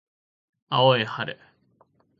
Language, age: Japanese, 19-29